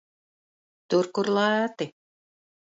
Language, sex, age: Latvian, female, 50-59